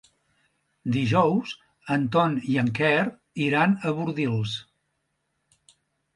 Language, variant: Catalan, Central